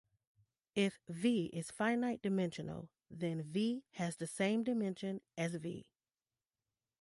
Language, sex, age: English, female, 30-39